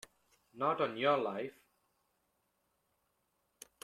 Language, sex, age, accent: English, male, 30-39, United States English